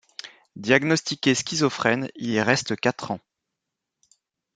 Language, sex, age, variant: French, male, 30-39, Français de métropole